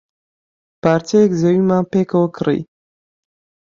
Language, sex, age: Central Kurdish, male, 19-29